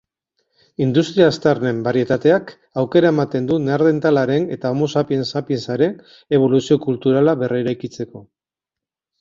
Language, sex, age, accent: Basque, male, 50-59, Mendebalekoa (Araba, Bizkaia, Gipuzkoako mendebaleko herri batzuk)